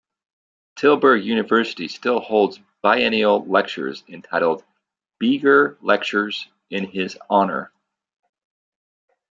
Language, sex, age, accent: English, male, 50-59, United States English